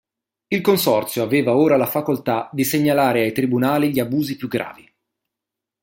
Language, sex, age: Italian, male, 30-39